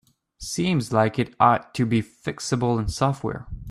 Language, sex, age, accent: English, male, 19-29, Canadian English